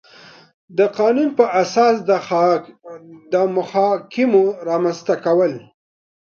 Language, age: Pashto, 30-39